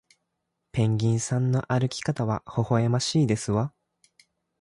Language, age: Japanese, 19-29